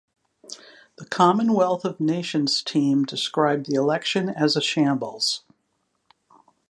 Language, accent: English, United States English